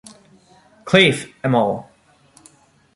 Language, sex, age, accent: Spanish, male, 19-29, Chileno: Chile, Cuyo